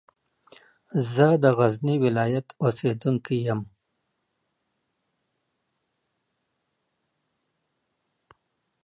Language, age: Pashto, 40-49